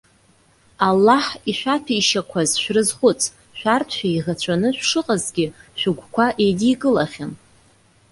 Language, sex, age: Abkhazian, female, 30-39